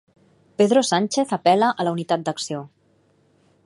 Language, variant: Catalan, Central